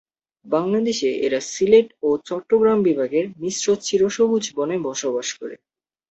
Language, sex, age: Bengali, male, under 19